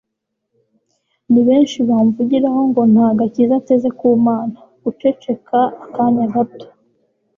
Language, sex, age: Kinyarwanda, female, 19-29